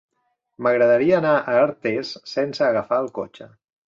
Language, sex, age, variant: Catalan, male, 50-59, Central